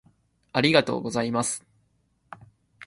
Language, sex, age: Japanese, male, 19-29